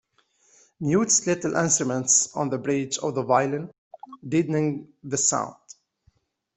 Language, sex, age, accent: English, male, 30-39, England English